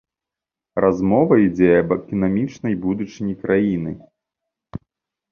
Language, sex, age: Belarusian, male, 30-39